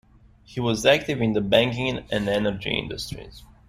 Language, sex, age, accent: English, male, 30-39, United States English